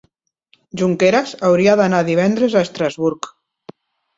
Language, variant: Catalan, Nord-Occidental